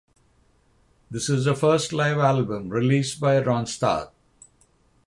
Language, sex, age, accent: English, male, 50-59, United States English; England English